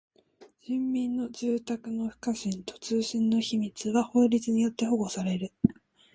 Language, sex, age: Japanese, female, 19-29